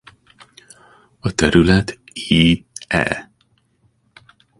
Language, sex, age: Hungarian, male, 40-49